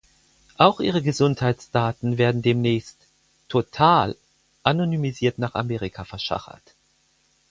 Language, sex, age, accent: German, male, 40-49, Deutschland Deutsch